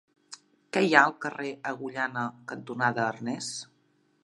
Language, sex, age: Catalan, female, 40-49